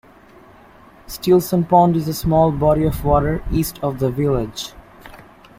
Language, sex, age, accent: English, male, under 19, United States English